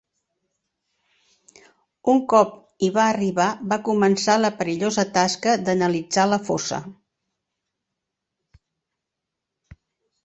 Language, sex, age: Catalan, female, 70-79